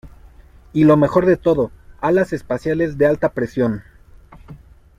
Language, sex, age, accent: Spanish, male, 19-29, México